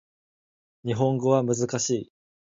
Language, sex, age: Japanese, male, 19-29